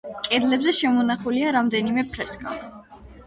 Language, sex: Georgian, female